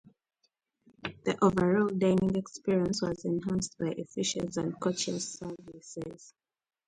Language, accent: English, Southern African (South Africa, Zimbabwe, Namibia)